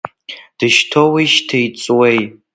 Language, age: Abkhazian, under 19